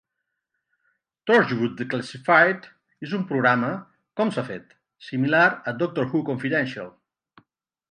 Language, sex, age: Catalan, male, 50-59